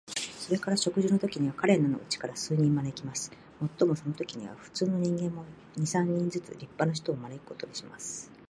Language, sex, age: Japanese, female, 50-59